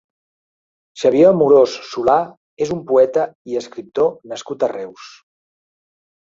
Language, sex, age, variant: Catalan, male, 60-69, Central